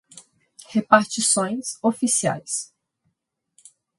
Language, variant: Portuguese, Portuguese (Brasil)